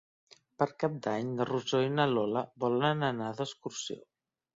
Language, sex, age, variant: Catalan, female, 50-59, Central